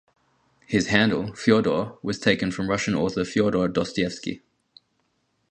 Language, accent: English, Australian English